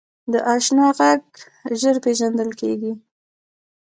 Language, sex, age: Pashto, female, 30-39